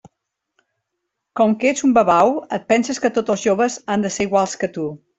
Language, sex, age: Catalan, female, 60-69